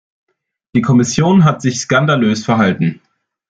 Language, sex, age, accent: German, male, under 19, Deutschland Deutsch